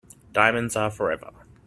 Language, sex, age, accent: English, male, 30-39, Australian English